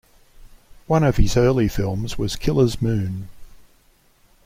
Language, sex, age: English, male, 60-69